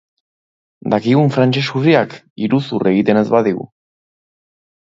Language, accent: Basque, Nafar-lapurtarra edo Zuberotarra (Lapurdi, Nafarroa Beherea, Zuberoa)